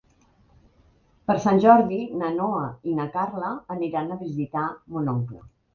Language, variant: Catalan, Central